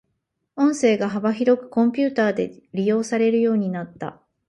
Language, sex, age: Japanese, female, 40-49